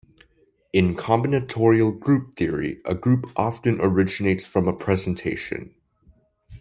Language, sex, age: English, male, under 19